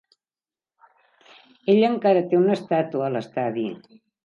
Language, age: Catalan, 70-79